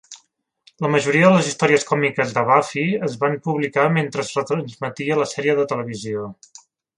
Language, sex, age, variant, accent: Catalan, male, 30-39, Central, central